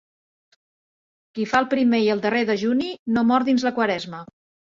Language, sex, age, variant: Catalan, female, 50-59, Central